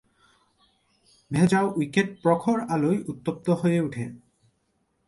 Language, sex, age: Bengali, male, 19-29